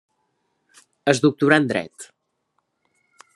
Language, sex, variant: Catalan, male, Central